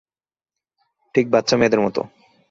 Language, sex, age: Bengali, male, 19-29